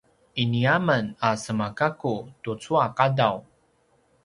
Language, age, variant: Paiwan, 30-39, pinayuanan a kinaikacedasan (東排灣語)